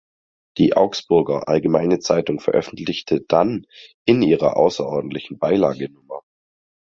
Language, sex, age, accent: German, male, 19-29, Deutschland Deutsch